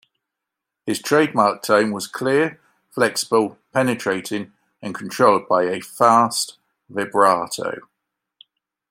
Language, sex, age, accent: English, male, 40-49, England English